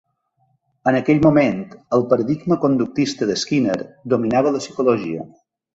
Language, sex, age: Catalan, male, 40-49